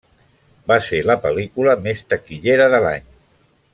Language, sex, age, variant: Catalan, male, 60-69, Central